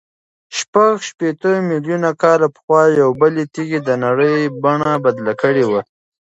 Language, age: Pashto, 19-29